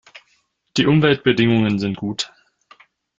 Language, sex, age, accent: German, male, 30-39, Deutschland Deutsch